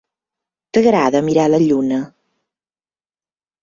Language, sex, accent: Catalan, female, mallorquí